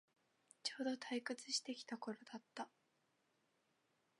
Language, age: Japanese, 19-29